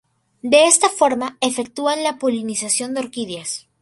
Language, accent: Spanish, Andino-Pacífico: Colombia, Perú, Ecuador, oeste de Bolivia y Venezuela andina